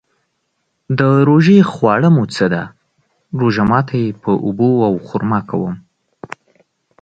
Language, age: Pashto, 19-29